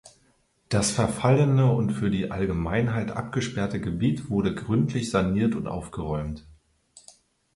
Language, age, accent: German, 19-29, Deutschland Deutsch